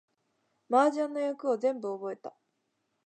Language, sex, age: Japanese, female, 19-29